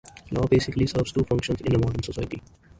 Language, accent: English, India and South Asia (India, Pakistan, Sri Lanka)